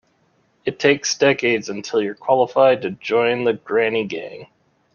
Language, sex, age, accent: English, male, 30-39, United States English